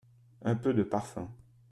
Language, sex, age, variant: French, male, 40-49, Français de métropole